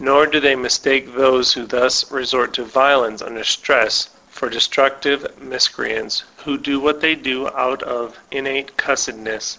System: none